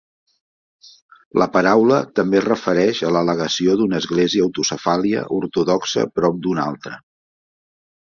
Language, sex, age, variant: Catalan, male, 50-59, Central